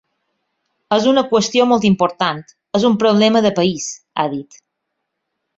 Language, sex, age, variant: Catalan, female, 30-39, Balear